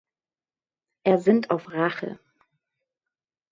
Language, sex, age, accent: German, female, 30-39, Hochdeutsch